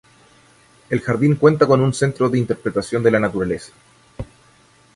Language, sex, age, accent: Spanish, male, 30-39, Chileno: Chile, Cuyo